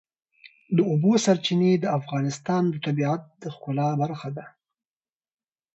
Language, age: Pashto, 19-29